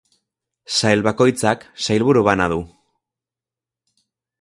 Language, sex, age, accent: Basque, male, 19-29, Mendebalekoa (Araba, Bizkaia, Gipuzkoako mendebaleko herri batzuk)